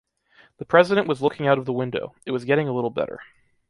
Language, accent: English, United States English